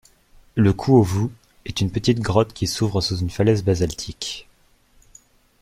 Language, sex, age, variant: French, male, 19-29, Français de métropole